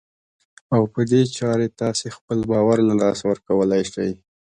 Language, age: Pashto, 19-29